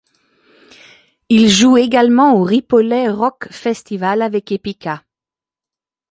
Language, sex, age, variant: French, female, 50-59, Français de métropole